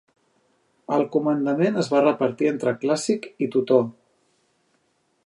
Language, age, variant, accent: Catalan, 30-39, Central, central